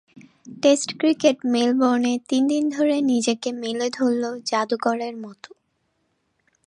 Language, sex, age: Bengali, female, 19-29